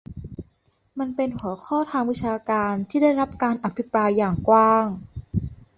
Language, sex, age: Thai, female, 19-29